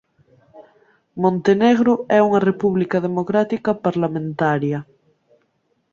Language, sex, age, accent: Galician, female, 19-29, Central (gheada)